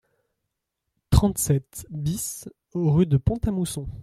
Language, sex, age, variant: French, male, under 19, Français de métropole